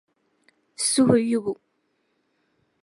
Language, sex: Dagbani, female